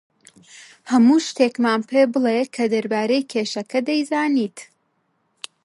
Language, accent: Central Kurdish, سۆرانی